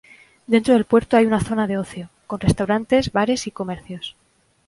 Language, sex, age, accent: Spanish, female, 30-39, España: Centro-Sur peninsular (Madrid, Toledo, Castilla-La Mancha)